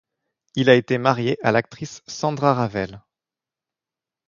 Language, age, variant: French, 19-29, Français de métropole